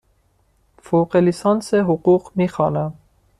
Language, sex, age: Persian, male, 19-29